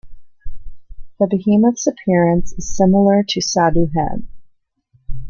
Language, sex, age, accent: English, female, 30-39, United States English